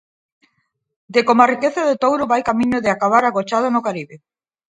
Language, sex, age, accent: Galician, female, 30-39, Normativo (estándar)